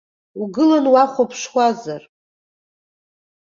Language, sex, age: Abkhazian, female, 40-49